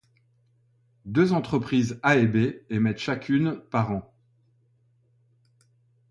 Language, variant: French, Français de métropole